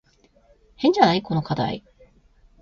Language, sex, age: Japanese, female, 50-59